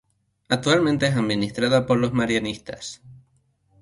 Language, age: Spanish, 19-29